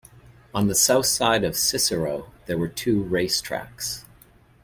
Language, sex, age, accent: English, male, 50-59, Canadian English